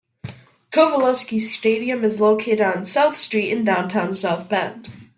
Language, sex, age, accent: English, male, under 19, United States English